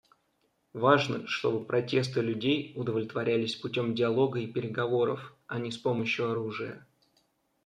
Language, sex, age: Russian, male, 19-29